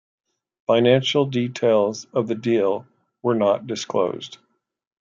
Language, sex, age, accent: English, male, 60-69, United States English